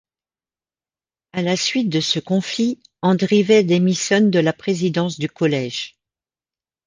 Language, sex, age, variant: French, female, 50-59, Français de métropole